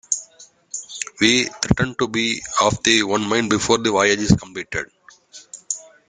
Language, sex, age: English, male, 40-49